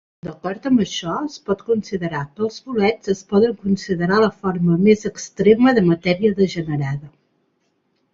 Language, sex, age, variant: Catalan, female, 30-39, Central